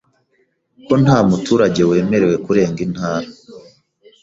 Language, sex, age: Kinyarwanda, male, 19-29